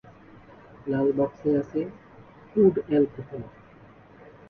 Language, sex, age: Bengali, male, 19-29